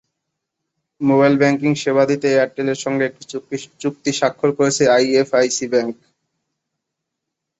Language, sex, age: Bengali, male, 19-29